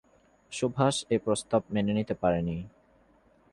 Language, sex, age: Bengali, male, 19-29